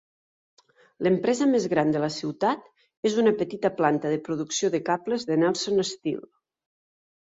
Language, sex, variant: Catalan, female, Nord-Occidental